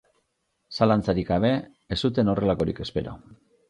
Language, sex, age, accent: Basque, male, 50-59, Mendebalekoa (Araba, Bizkaia, Gipuzkoako mendebaleko herri batzuk)